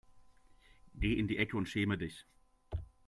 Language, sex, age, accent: German, male, 19-29, Deutschland Deutsch